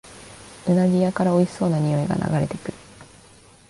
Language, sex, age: Japanese, female, 19-29